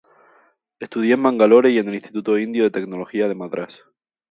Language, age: Spanish, 19-29